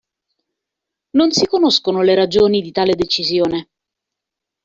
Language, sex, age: Italian, female, 40-49